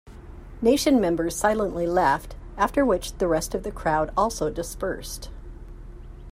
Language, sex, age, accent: English, female, 50-59, United States English